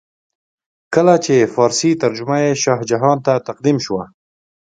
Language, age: Pashto, 19-29